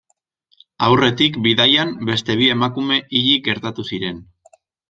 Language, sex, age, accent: Basque, male, 19-29, Mendebalekoa (Araba, Bizkaia, Gipuzkoako mendebaleko herri batzuk)